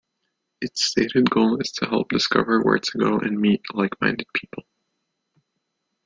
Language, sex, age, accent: English, male, 19-29, United States English